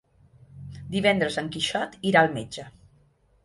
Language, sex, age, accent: Catalan, female, 40-49, balear; central